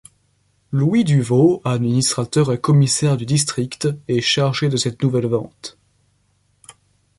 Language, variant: French, Français de métropole